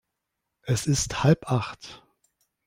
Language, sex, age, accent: German, male, 30-39, Deutschland Deutsch